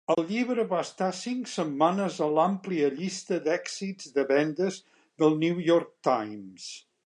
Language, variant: Catalan, Central